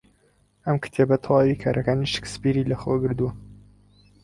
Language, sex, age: Central Kurdish, male, 19-29